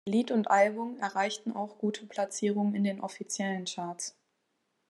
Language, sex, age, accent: German, female, 19-29, Deutschland Deutsch